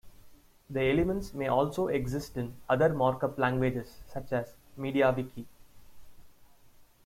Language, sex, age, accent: English, male, 19-29, India and South Asia (India, Pakistan, Sri Lanka)